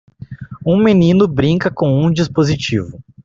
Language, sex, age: Portuguese, male, 19-29